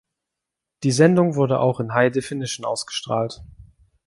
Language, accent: German, Deutschland Deutsch